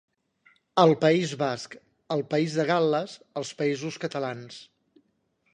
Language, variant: Catalan, Central